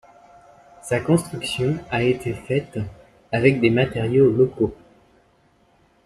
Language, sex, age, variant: French, male, 19-29, Français de métropole